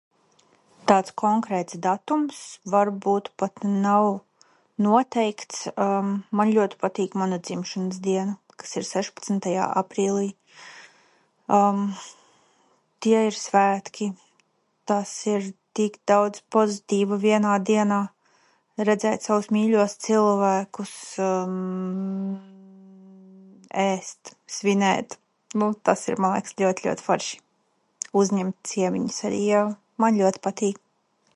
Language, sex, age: Latvian, female, 30-39